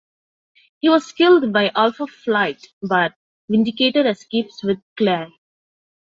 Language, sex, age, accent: English, female, 19-29, India and South Asia (India, Pakistan, Sri Lanka)